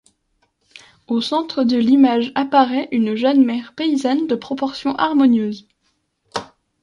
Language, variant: French, Français de métropole